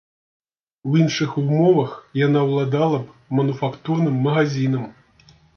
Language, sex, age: Belarusian, male, 30-39